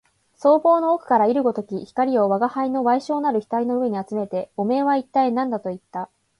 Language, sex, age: Japanese, female, 19-29